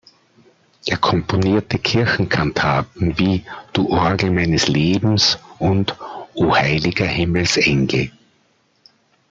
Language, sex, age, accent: German, male, 40-49, Österreichisches Deutsch